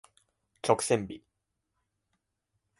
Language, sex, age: Japanese, male, 19-29